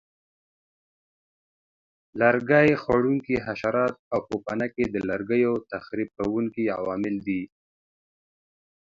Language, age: Pashto, 30-39